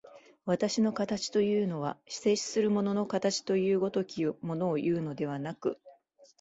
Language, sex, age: Japanese, female, 40-49